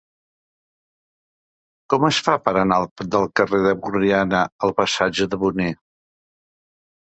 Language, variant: Catalan, Central